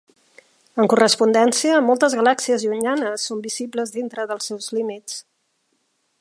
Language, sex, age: Catalan, female, 50-59